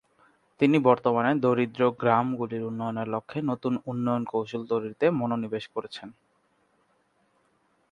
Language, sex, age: Bengali, male, 19-29